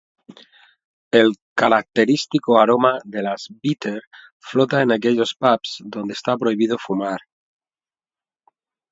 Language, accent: Spanish, España: Centro-Sur peninsular (Madrid, Toledo, Castilla-La Mancha)